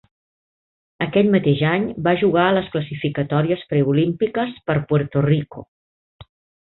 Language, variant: Catalan, Central